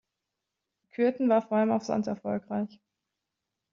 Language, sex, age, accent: German, female, 19-29, Deutschland Deutsch